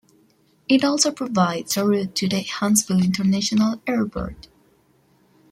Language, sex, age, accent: English, female, 19-29, United States English